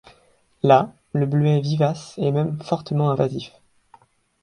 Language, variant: French, Français de métropole